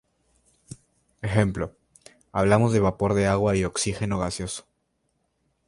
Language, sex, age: Spanish, male, 19-29